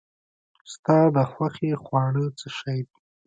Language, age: English, 19-29